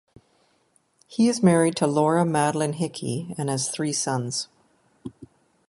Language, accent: English, Canadian English